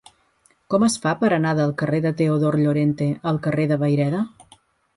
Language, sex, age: Catalan, female, 50-59